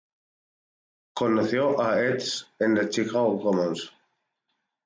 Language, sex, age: Spanish, male, 40-49